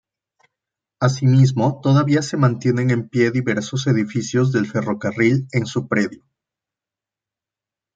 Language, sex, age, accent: Spanish, male, 30-39, México